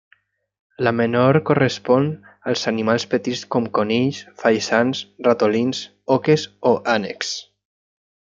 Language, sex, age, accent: Catalan, male, 19-29, valencià